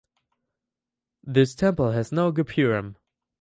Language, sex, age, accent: English, male, 19-29, United States English